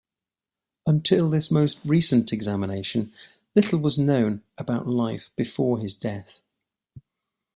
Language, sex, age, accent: English, male, 40-49, England English